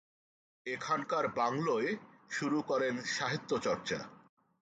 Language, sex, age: Bengali, male, 40-49